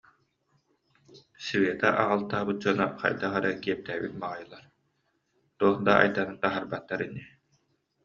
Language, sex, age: Yakut, male, 30-39